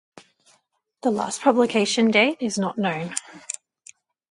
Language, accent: English, Australian English